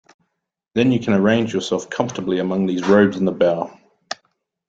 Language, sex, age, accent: English, male, 30-39, Australian English